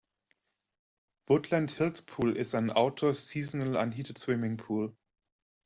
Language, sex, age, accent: English, male, 19-29, United States English